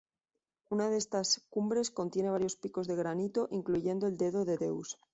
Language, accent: Spanish, España: Centro-Sur peninsular (Madrid, Toledo, Castilla-La Mancha)